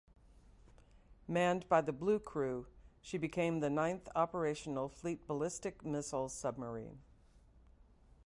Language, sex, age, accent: English, female, 60-69, United States English